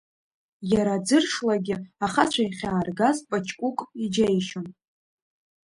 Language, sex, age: Abkhazian, female, under 19